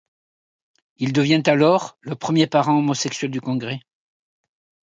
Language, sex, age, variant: French, male, 60-69, Français de métropole